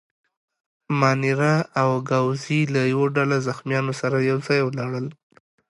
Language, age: Pashto, 19-29